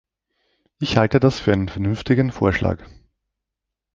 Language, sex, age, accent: German, male, 40-49, Österreichisches Deutsch